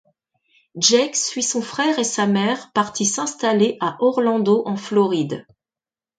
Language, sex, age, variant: French, female, 50-59, Français de métropole